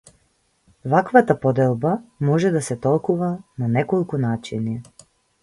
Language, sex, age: Macedonian, female, 30-39